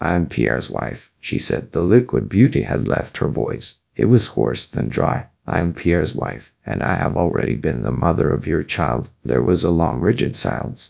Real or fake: fake